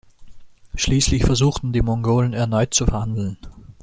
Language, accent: German, Österreichisches Deutsch